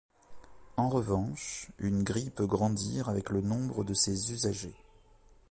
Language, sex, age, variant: French, male, 40-49, Français de métropole